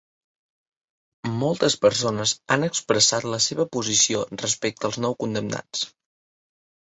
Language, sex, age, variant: Catalan, male, under 19, Septentrional